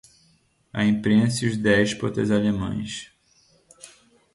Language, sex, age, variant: Portuguese, male, 19-29, Portuguese (Brasil)